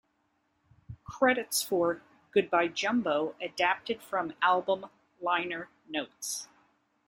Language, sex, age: English, female, 50-59